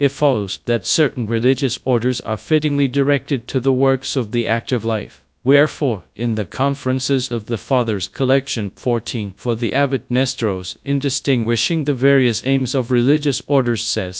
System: TTS, GradTTS